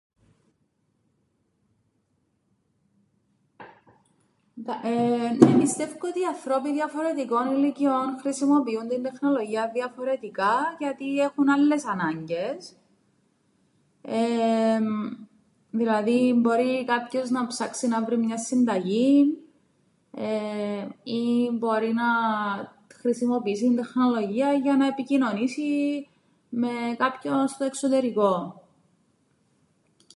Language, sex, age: Greek, female, 30-39